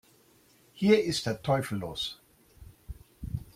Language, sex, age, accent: German, male, 60-69, Deutschland Deutsch